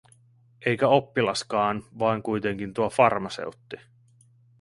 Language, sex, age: Finnish, male, 30-39